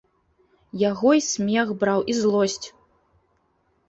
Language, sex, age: Belarusian, female, 30-39